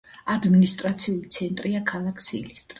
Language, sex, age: Georgian, female, 60-69